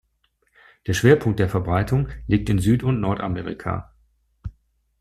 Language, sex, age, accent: German, male, 40-49, Deutschland Deutsch